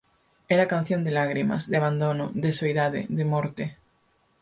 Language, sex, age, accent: Galician, female, 19-29, Normativo (estándar)